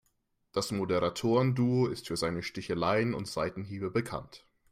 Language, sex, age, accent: German, male, 19-29, Deutschland Deutsch